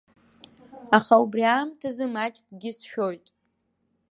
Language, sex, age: Abkhazian, female, under 19